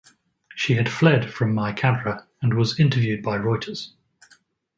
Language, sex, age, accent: English, male, 30-39, England English